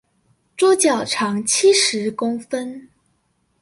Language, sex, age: Chinese, female, under 19